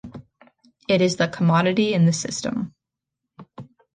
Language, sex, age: English, female, 19-29